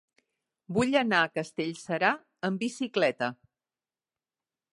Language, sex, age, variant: Catalan, female, 60-69, Central